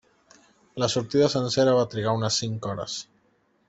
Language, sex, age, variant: Catalan, male, 30-39, Central